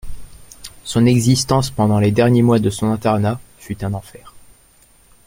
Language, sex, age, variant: French, male, 19-29, Français de métropole